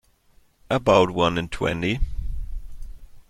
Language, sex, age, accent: English, male, 19-29, United States English